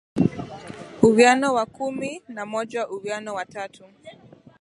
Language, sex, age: Swahili, male, 19-29